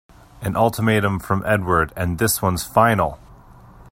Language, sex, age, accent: English, male, 30-39, United States English